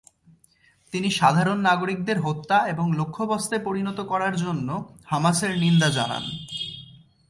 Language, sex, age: Bengali, male, 19-29